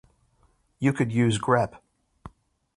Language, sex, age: English, male, 40-49